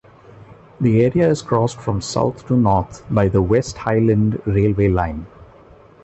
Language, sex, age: English, male, 50-59